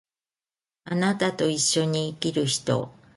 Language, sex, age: Japanese, female, 40-49